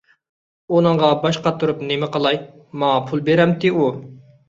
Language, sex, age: Uyghur, male, 19-29